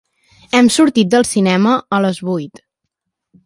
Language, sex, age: Catalan, male, 40-49